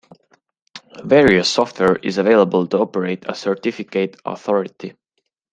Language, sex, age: English, male, 19-29